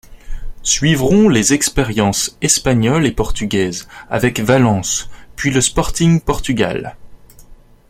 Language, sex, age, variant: French, male, 19-29, Français de métropole